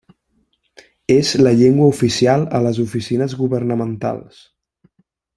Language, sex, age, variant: Catalan, male, 19-29, Central